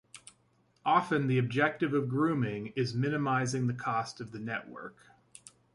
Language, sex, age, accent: English, male, 30-39, United States English